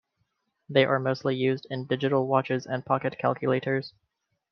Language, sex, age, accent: English, male, 19-29, United States English